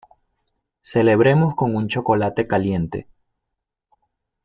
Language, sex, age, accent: Spanish, male, 30-39, Caribe: Cuba, Venezuela, Puerto Rico, República Dominicana, Panamá, Colombia caribeña, México caribeño, Costa del golfo de México